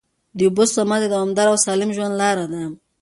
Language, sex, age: Pashto, female, 19-29